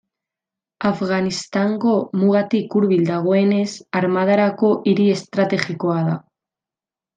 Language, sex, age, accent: Basque, female, 19-29, Mendebalekoa (Araba, Bizkaia, Gipuzkoako mendebaleko herri batzuk)